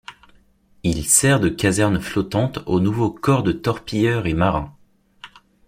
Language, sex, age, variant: French, male, 19-29, Français de métropole